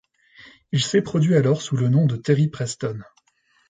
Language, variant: French, Français de métropole